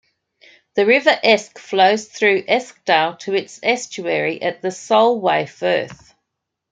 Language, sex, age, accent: English, female, 50-59, Australian English